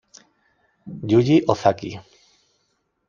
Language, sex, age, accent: Spanish, male, 40-49, España: Sur peninsular (Andalucia, Extremadura, Murcia)